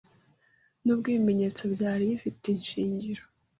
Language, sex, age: Kinyarwanda, female, 19-29